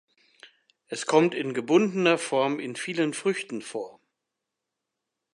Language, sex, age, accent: German, male, 60-69, Deutschland Deutsch